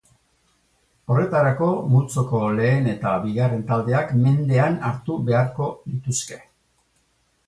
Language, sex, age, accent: Basque, male, 60-69, Erdialdekoa edo Nafarra (Gipuzkoa, Nafarroa)